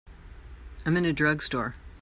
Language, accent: English, United States English